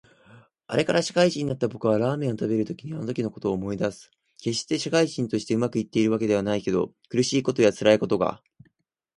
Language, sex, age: Japanese, male, under 19